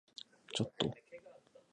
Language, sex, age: Japanese, male, 19-29